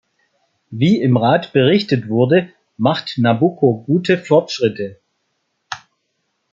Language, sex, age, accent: German, male, 50-59, Deutschland Deutsch